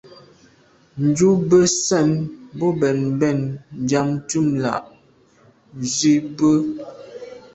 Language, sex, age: Medumba, female, 19-29